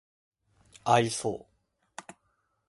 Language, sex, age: Japanese, male, 19-29